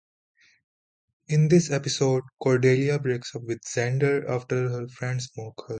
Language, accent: English, India and South Asia (India, Pakistan, Sri Lanka)